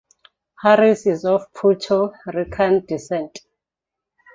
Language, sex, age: English, female, 40-49